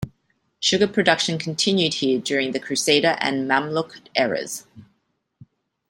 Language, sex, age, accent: English, female, 30-39, Australian English